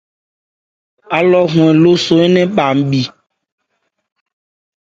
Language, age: Ebrié, 19-29